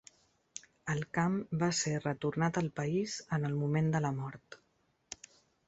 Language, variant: Catalan, Central